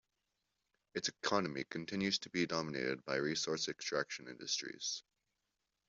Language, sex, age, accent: English, male, under 19, Canadian English